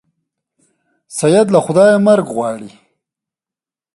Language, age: Pashto, 19-29